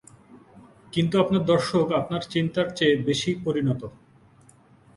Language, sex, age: Bengali, male, 19-29